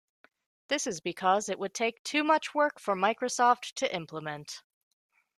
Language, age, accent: English, 30-39, United States English